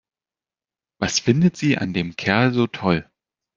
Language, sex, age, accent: German, male, 19-29, Deutschland Deutsch